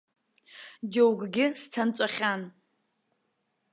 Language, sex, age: Abkhazian, female, 19-29